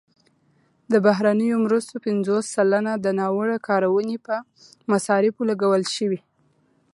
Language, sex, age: Pashto, female, 19-29